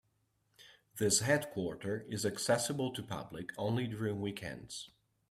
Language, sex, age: English, male, 19-29